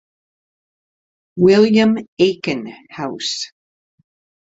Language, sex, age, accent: English, female, 60-69, United States English